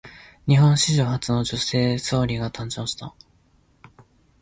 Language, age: Japanese, 19-29